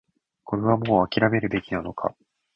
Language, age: Japanese, 19-29